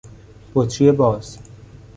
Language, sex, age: Persian, male, 19-29